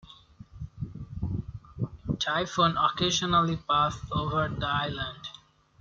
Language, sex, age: English, male, 19-29